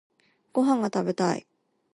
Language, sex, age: Japanese, female, 40-49